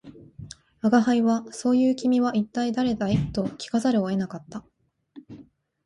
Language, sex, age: Japanese, female, 19-29